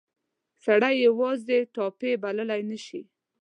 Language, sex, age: Pashto, female, 19-29